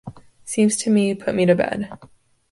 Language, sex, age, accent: English, female, under 19, United States English